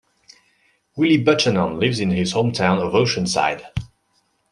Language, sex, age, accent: English, male, 19-29, United States English